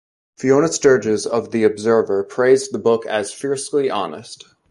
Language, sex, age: English, male, 19-29